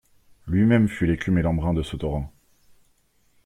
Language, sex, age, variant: French, male, 30-39, Français de métropole